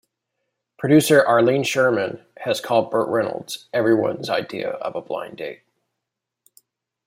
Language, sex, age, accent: English, male, 50-59, United States English